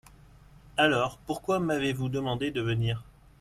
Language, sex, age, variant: French, male, 30-39, Français de métropole